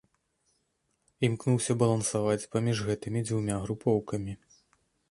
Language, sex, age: Belarusian, male, 30-39